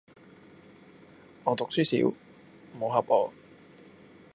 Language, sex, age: Cantonese, male, 19-29